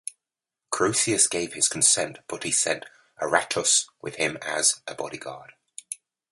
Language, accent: English, England English